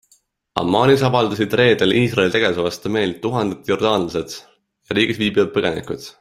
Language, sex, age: Estonian, male, 19-29